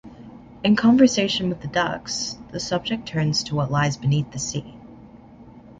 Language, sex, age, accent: English, male, under 19, United States English